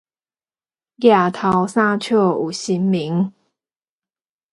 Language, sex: Min Nan Chinese, female